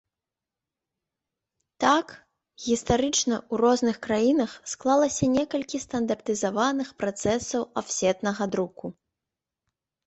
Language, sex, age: Belarusian, female, under 19